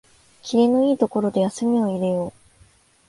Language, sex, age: Japanese, female, 19-29